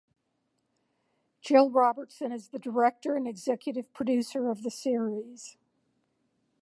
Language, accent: English, United States English